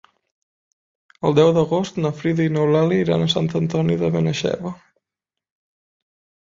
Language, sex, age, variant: Catalan, male, 19-29, Central